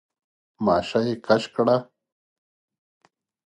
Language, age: Pashto, 40-49